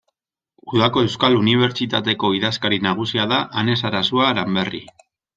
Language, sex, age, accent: Basque, male, 19-29, Mendebalekoa (Araba, Bizkaia, Gipuzkoako mendebaleko herri batzuk)